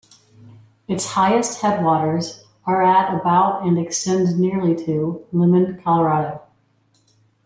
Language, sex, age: English, female, 50-59